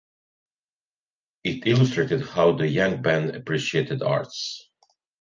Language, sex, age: English, male, 50-59